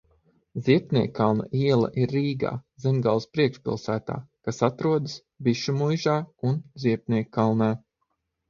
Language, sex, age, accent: Latvian, male, 30-39, Dzimtā valoda